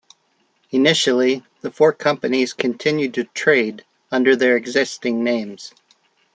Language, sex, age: English, male, 60-69